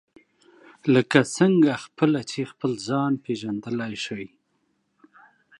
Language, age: Pashto, 30-39